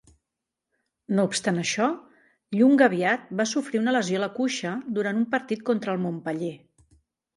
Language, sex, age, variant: Catalan, female, 50-59, Central